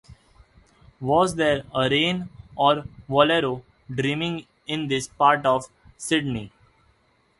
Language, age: English, under 19